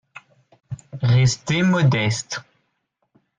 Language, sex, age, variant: French, male, 19-29, Français de métropole